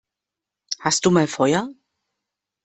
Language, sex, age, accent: German, female, 50-59, Deutschland Deutsch